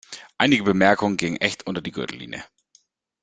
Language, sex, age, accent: German, male, 30-39, Deutschland Deutsch